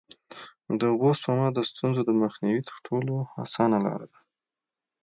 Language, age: Pashto, 19-29